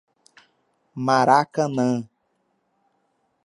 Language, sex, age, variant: Portuguese, male, 19-29, Portuguese (Brasil)